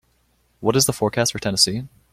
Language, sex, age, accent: English, male, 19-29, United States English